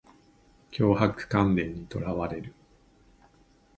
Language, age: Japanese, 40-49